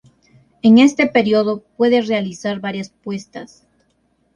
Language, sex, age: Spanish, female, 19-29